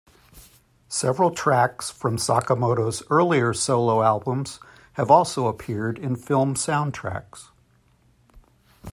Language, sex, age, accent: English, male, 50-59, United States English